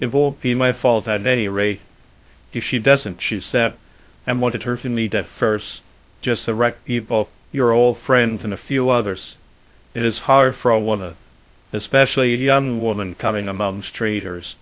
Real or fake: fake